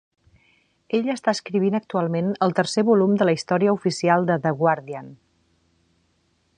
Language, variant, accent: Catalan, Central, central